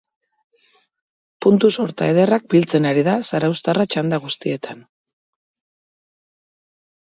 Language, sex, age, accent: Basque, female, 40-49, Mendebalekoa (Araba, Bizkaia, Gipuzkoako mendebaleko herri batzuk)